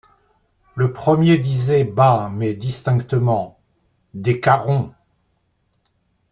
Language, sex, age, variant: French, male, 60-69, Français de métropole